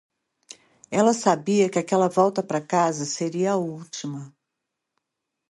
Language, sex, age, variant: Portuguese, female, 60-69, Portuguese (Brasil)